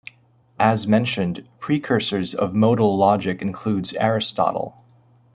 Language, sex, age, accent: English, male, 19-29, United States English